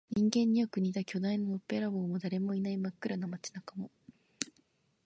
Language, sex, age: Japanese, female, under 19